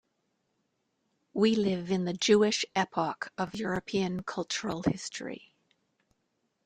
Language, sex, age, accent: English, female, 50-59, Canadian English